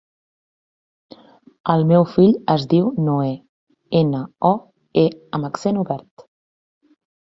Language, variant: Catalan, Central